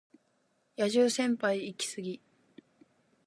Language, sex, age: Japanese, female, 19-29